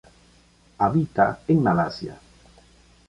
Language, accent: Spanish, Caribe: Cuba, Venezuela, Puerto Rico, República Dominicana, Panamá, Colombia caribeña, México caribeño, Costa del golfo de México